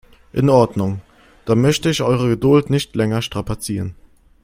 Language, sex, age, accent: German, male, 19-29, Deutschland Deutsch